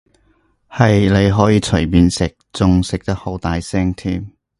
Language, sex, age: Cantonese, male, 30-39